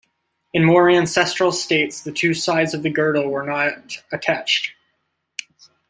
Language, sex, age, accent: English, male, 19-29, United States English